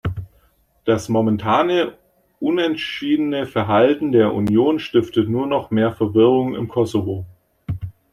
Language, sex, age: German, male, 30-39